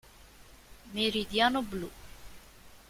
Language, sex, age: Italian, female, 19-29